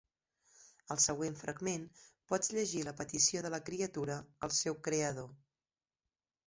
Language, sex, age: Catalan, female, 40-49